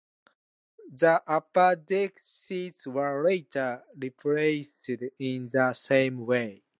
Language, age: English, 19-29